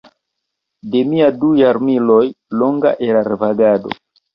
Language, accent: Esperanto, Internacia